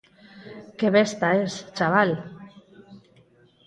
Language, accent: Galician, Normativo (estándar)